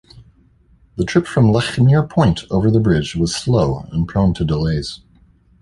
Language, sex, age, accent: English, male, 30-39, United States English